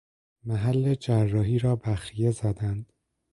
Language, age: Persian, 19-29